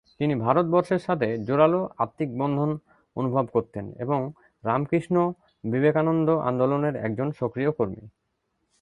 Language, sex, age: Bengali, male, 19-29